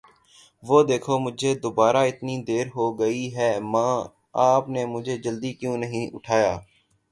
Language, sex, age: Urdu, male, 19-29